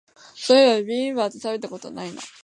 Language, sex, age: Japanese, female, 19-29